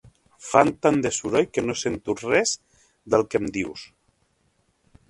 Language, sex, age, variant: Catalan, male, 40-49, Central